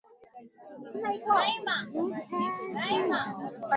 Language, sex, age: Swahili, male, 19-29